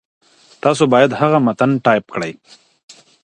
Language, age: Pashto, 30-39